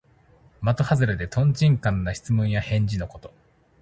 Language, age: Japanese, 30-39